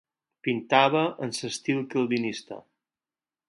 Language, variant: Catalan, Balear